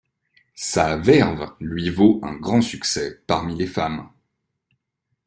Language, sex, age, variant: French, male, 30-39, Français de métropole